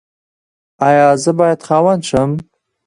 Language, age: Pashto, 19-29